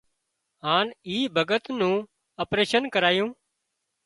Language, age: Wadiyara Koli, 40-49